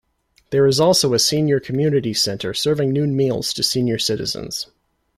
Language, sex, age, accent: English, male, 19-29, United States English